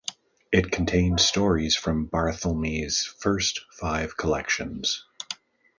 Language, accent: English, United States English